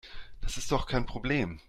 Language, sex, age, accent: German, male, 40-49, Deutschland Deutsch